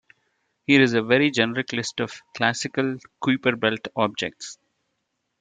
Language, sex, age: English, male, 40-49